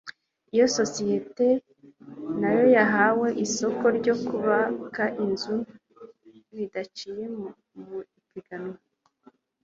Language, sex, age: Kinyarwanda, female, 19-29